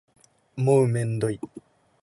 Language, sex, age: Japanese, male, 19-29